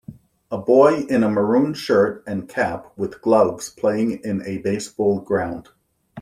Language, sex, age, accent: English, male, 50-59, United States English